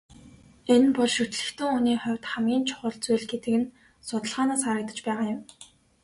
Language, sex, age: Mongolian, female, 19-29